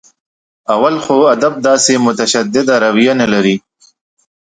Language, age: Pashto, 30-39